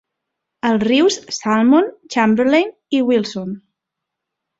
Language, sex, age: Catalan, female, 30-39